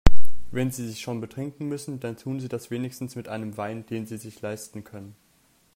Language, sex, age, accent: German, male, 19-29, Deutschland Deutsch